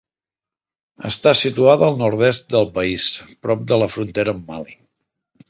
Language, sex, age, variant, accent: Catalan, male, 40-49, Central, central